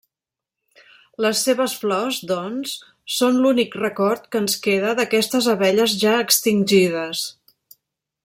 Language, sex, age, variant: Catalan, female, 50-59, Central